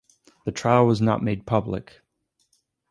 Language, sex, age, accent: English, male, 19-29, United States English